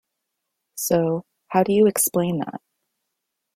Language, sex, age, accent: English, female, 19-29, United States English